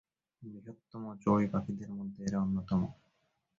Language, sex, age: Bengali, male, 19-29